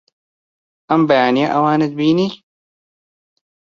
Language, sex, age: Central Kurdish, male, 19-29